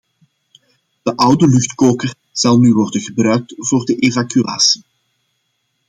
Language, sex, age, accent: Dutch, male, 40-49, Belgisch Nederlands